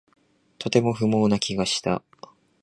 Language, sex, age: Japanese, male, 19-29